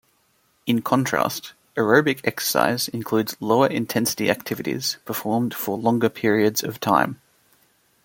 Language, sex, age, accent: English, male, 30-39, Australian English